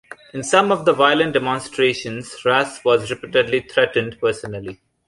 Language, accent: English, India and South Asia (India, Pakistan, Sri Lanka)